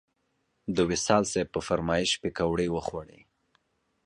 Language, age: Pashto, 19-29